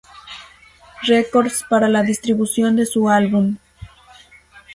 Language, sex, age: Spanish, female, under 19